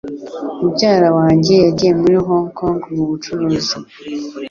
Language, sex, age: Kinyarwanda, female, 19-29